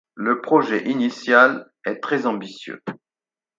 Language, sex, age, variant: French, male, 60-69, Français de métropole